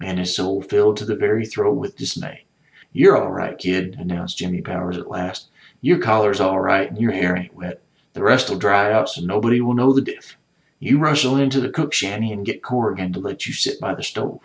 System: none